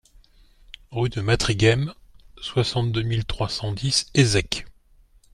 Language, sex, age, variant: French, male, 50-59, Français de métropole